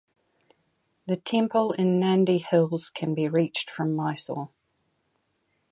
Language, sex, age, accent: English, female, 40-49, New Zealand English